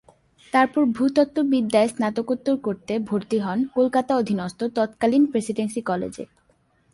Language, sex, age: Bengali, female, 19-29